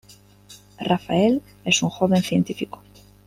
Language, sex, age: Spanish, female, 30-39